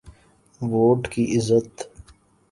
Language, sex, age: Urdu, male, 19-29